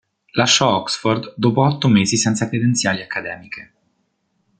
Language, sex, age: Italian, male, 19-29